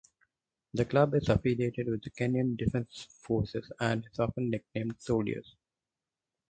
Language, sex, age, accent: English, male, 19-29, India and South Asia (India, Pakistan, Sri Lanka)